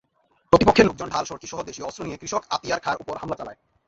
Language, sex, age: Bengali, male, 19-29